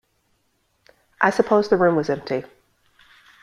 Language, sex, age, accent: English, female, 40-49, United States English